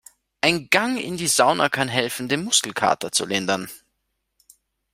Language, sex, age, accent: German, male, 30-39, Österreichisches Deutsch